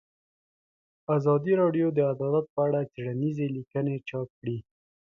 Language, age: Pashto, 19-29